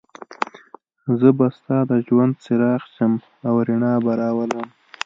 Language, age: Pashto, 19-29